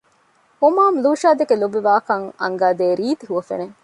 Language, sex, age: Divehi, female, 40-49